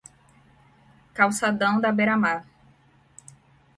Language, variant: Portuguese, Portuguese (Brasil)